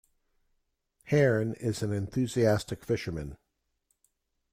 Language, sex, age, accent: English, male, 70-79, United States English